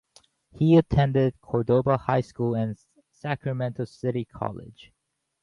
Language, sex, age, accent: English, male, 30-39, United States English